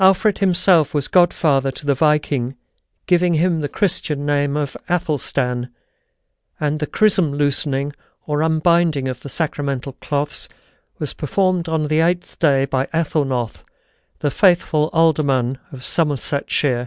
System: none